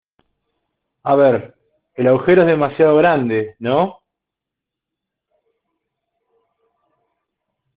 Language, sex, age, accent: Spanish, male, 40-49, Rioplatense: Argentina, Uruguay, este de Bolivia, Paraguay